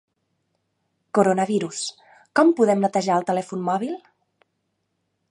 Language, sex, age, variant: Catalan, female, 30-39, Balear